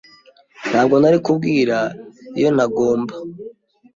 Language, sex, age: Kinyarwanda, male, 19-29